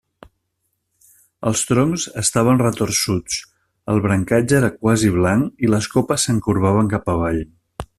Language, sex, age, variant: Catalan, male, 50-59, Nord-Occidental